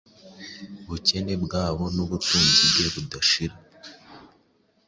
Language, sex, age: Kinyarwanda, male, 19-29